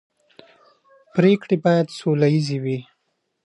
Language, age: Pashto, 30-39